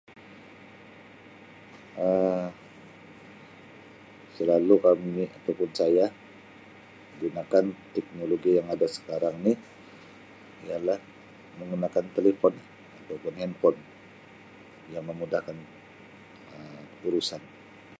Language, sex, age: Sabah Malay, male, 40-49